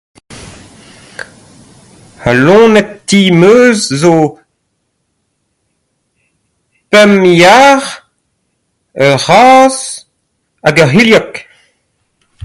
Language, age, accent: Breton, 30-39, Kerneveg; Leoneg